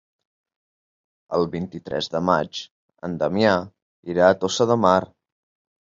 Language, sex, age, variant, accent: Catalan, male, 19-29, Central, central